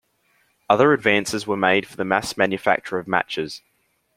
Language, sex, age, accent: English, male, under 19, Australian English